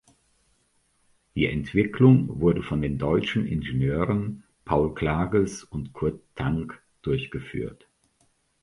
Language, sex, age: German, male, 60-69